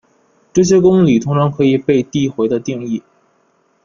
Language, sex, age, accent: Chinese, male, 19-29, 出生地：山东省